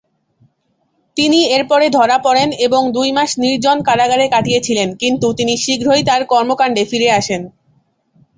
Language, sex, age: Bengali, female, under 19